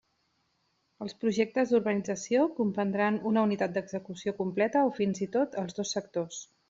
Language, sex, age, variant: Catalan, female, 40-49, Central